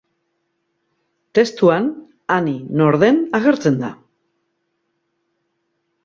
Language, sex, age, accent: Basque, female, 40-49, Mendebalekoa (Araba, Bizkaia, Gipuzkoako mendebaleko herri batzuk)